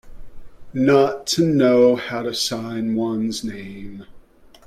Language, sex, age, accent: English, male, 40-49, United States English